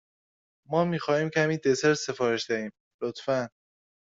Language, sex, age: Persian, male, under 19